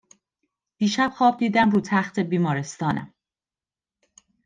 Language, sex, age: Persian, female, 40-49